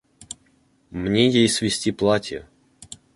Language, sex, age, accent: Russian, male, under 19, Русский